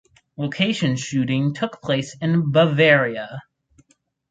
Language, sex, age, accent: English, male, under 19, United States English